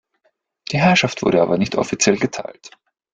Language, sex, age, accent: German, male, 19-29, Österreichisches Deutsch